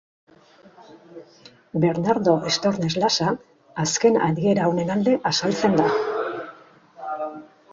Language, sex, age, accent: Basque, female, 40-49, Mendebalekoa (Araba, Bizkaia, Gipuzkoako mendebaleko herri batzuk)